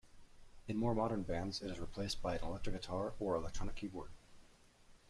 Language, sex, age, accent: English, male, 19-29, United States English